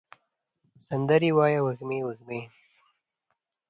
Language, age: Pashto, under 19